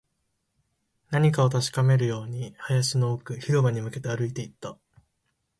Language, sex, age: Japanese, male, 19-29